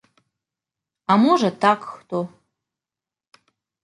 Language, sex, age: Belarusian, female, 30-39